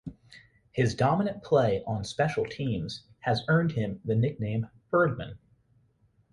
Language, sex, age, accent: English, male, 19-29, United States English